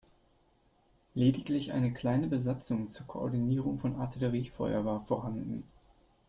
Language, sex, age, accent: German, male, 19-29, Deutschland Deutsch